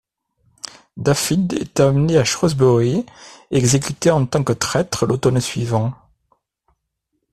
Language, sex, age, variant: French, male, 50-59, Français de métropole